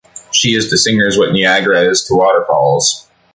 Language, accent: English, United States English